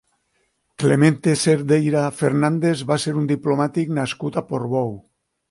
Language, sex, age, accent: Catalan, male, 60-69, valencià